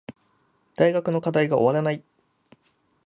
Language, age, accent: Japanese, 30-39, 標準